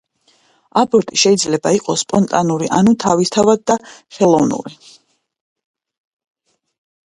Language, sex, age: Georgian, female, 30-39